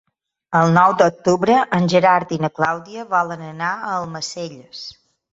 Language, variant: Catalan, Balear